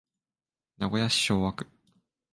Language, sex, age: Japanese, male, 19-29